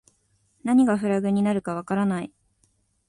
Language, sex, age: Japanese, female, 19-29